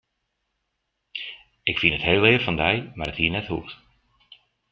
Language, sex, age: Western Frisian, male, 50-59